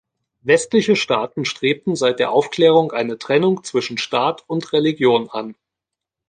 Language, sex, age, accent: German, male, 40-49, Deutschland Deutsch